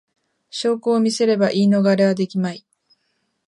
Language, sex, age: Japanese, female, 19-29